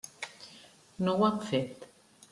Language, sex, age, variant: Catalan, female, 50-59, Central